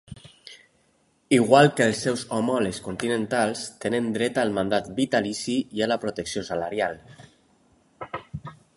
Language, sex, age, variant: Catalan, male, 30-39, Alacantí